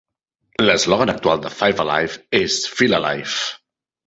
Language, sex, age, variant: Catalan, male, 30-39, Central